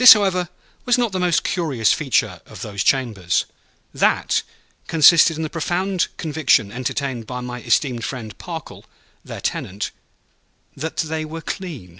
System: none